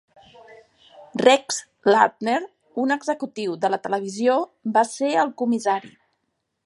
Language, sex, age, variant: Catalan, female, 40-49, Central